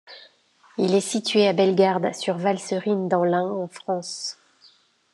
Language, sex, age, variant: French, female, 50-59, Français de métropole